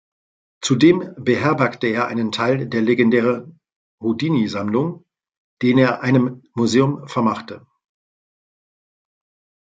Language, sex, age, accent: German, male, 50-59, Deutschland Deutsch